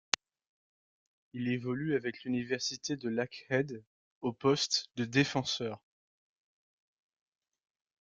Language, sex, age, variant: French, male, 19-29, Français de métropole